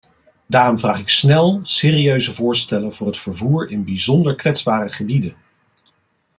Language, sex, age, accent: Dutch, male, 40-49, Nederlands Nederlands